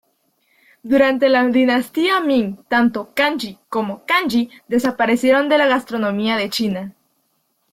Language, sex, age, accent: Spanish, female, 19-29, América central